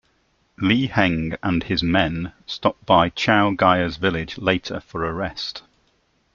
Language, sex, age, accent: English, male, 40-49, England English